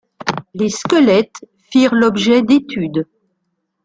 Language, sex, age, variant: French, female, 50-59, Français de métropole